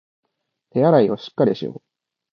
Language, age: Japanese, 19-29